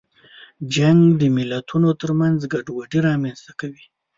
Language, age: Pashto, 30-39